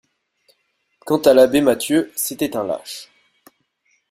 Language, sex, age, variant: French, male, 19-29, Français de métropole